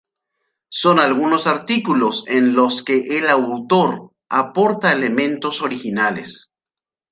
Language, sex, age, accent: Spanish, male, 40-49, Rioplatense: Argentina, Uruguay, este de Bolivia, Paraguay